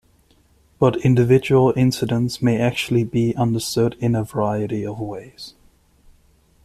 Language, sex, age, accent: English, male, 30-39, United States English